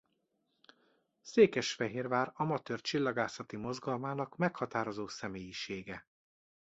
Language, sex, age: Hungarian, male, 40-49